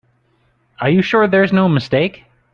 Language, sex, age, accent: English, male, 30-39, United States English